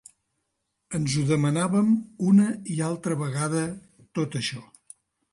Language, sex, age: Catalan, male, 60-69